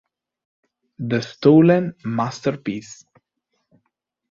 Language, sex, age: Italian, male, 30-39